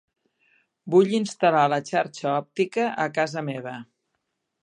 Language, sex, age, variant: Catalan, female, 50-59, Central